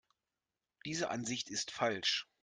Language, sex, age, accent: German, male, 40-49, Deutschland Deutsch